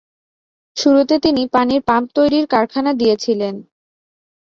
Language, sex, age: Bengali, female, 19-29